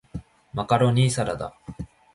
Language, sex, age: Japanese, male, under 19